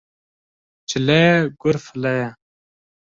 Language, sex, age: Kurdish, male, 19-29